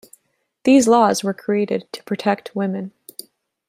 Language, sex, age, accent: English, female, 19-29, Canadian English